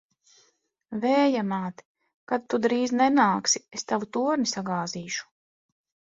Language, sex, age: Latvian, female, 40-49